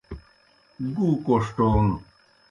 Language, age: Kohistani Shina, 60-69